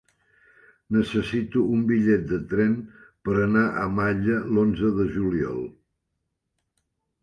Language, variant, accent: Catalan, Central, balear